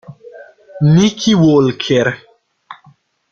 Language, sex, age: Italian, male, 19-29